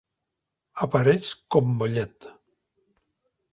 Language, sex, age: Catalan, male, 60-69